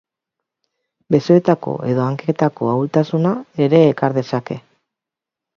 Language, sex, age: Basque, female, 40-49